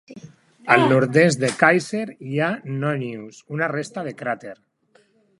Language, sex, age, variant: Catalan, male, 40-49, Central